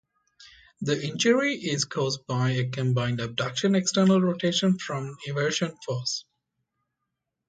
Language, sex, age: English, male, 30-39